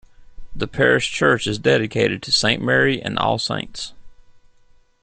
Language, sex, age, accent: English, male, 40-49, United States English